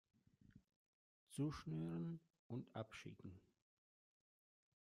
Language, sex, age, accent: German, male, 40-49, Russisch Deutsch